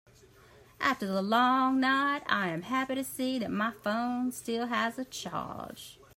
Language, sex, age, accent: English, female, 30-39, United States English